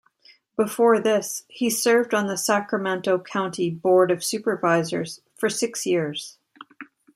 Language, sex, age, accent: English, female, 30-39, Canadian English